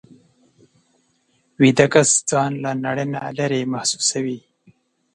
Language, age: Pashto, 30-39